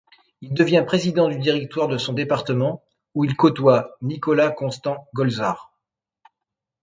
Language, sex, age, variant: French, male, 50-59, Français de métropole